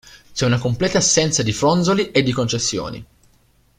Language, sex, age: Italian, male, 19-29